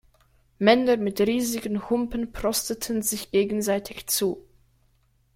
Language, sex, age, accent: German, male, under 19, Schweizerdeutsch